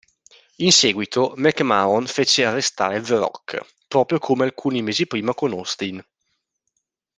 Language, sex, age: Italian, male, 19-29